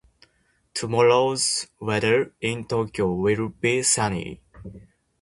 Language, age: Japanese, 19-29